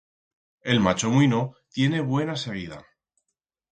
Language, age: Aragonese, 30-39